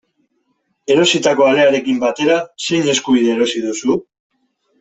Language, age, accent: Basque, 30-39, Mendebalekoa (Araba, Bizkaia, Gipuzkoako mendebaleko herri batzuk)